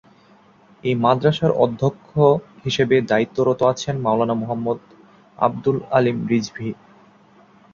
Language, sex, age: Bengali, male, 19-29